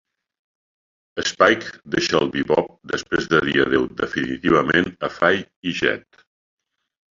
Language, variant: Catalan, Central